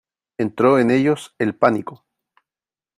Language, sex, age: Spanish, male, 50-59